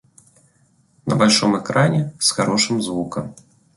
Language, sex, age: Russian, male, 40-49